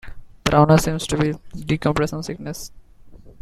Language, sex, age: English, male, 19-29